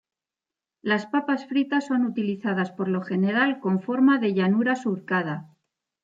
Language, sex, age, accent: Spanish, female, 50-59, España: Centro-Sur peninsular (Madrid, Toledo, Castilla-La Mancha)